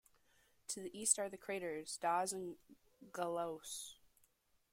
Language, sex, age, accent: English, female, under 19, United States English